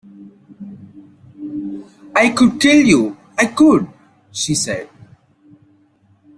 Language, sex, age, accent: English, male, 19-29, India and South Asia (India, Pakistan, Sri Lanka)